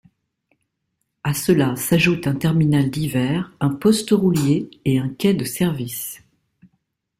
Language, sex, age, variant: French, female, 50-59, Français de métropole